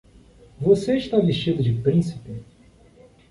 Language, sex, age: Portuguese, male, 40-49